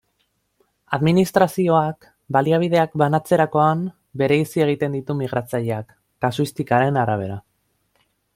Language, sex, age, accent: Basque, male, 19-29, Mendebalekoa (Araba, Bizkaia, Gipuzkoako mendebaleko herri batzuk)